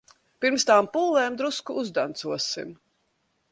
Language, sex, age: Latvian, female, 40-49